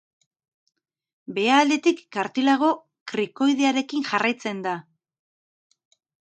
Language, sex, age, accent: Basque, female, 50-59, Mendebalekoa (Araba, Bizkaia, Gipuzkoako mendebaleko herri batzuk)